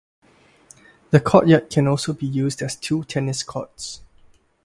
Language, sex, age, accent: English, male, 19-29, United States English; Singaporean English